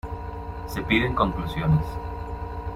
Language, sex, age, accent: Spanish, male, 30-39, Andino-Pacífico: Colombia, Perú, Ecuador, oeste de Bolivia y Venezuela andina